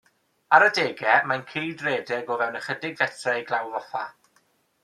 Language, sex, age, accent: Welsh, male, 19-29, Y Deyrnas Unedig Cymraeg